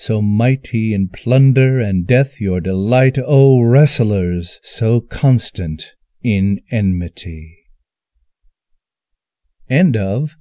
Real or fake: real